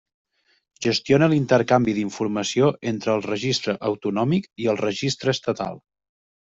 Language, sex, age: Catalan, male, 19-29